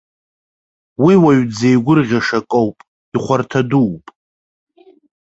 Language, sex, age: Abkhazian, male, 30-39